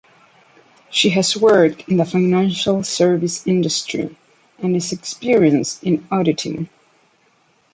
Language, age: English, 40-49